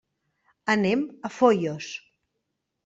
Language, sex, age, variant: Catalan, female, 50-59, Central